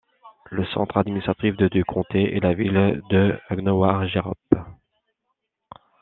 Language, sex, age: French, male, 30-39